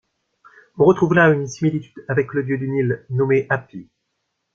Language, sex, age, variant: French, male, 19-29, Français de métropole